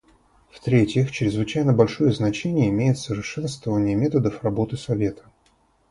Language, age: Russian, 30-39